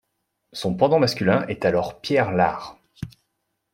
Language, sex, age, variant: French, male, 19-29, Français de métropole